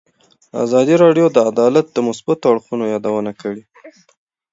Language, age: Pashto, 19-29